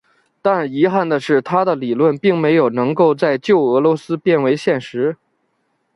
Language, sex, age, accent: Chinese, male, 30-39, 出生地：北京市